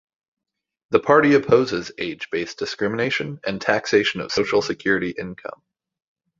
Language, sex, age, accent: English, male, 19-29, United States English